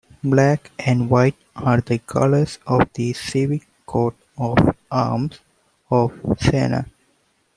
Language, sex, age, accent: English, male, 19-29, United States English